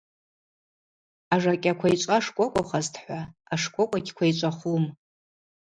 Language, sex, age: Abaza, female, 40-49